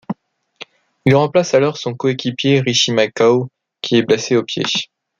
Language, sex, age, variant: French, male, 19-29, Français de métropole